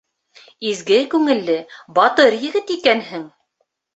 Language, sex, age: Bashkir, female, 30-39